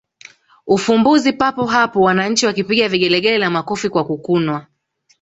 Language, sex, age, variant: Swahili, female, 19-29, Kiswahili Sanifu (EA)